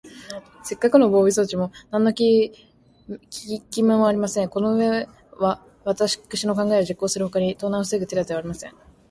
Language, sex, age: Japanese, female, 19-29